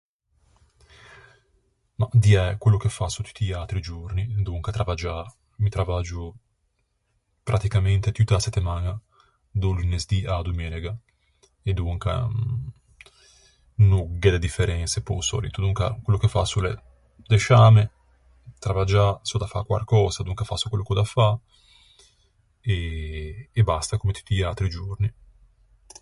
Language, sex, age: Ligurian, male, 30-39